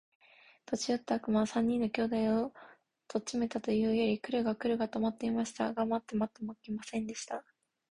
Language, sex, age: Japanese, female, 19-29